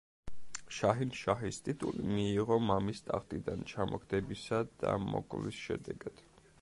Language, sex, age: Georgian, male, 30-39